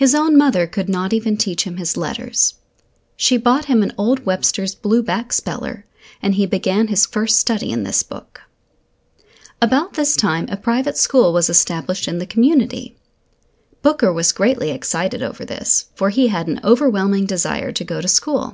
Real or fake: real